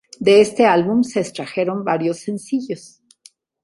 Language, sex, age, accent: Spanish, female, 60-69, México